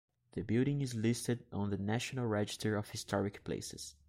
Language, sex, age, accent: English, male, 19-29, United States English